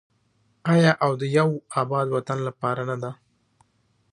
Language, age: Pashto, 19-29